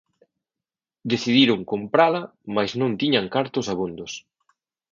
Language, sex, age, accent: Galician, male, 40-49, Central (sen gheada)